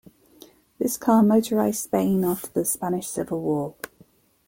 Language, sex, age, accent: English, female, 40-49, England English